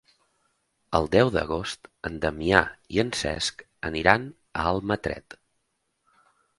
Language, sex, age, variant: Catalan, male, 30-39, Central